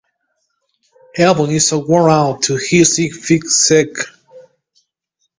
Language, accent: English, United States English